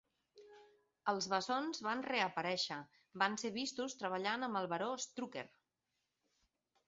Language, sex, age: Catalan, female, 40-49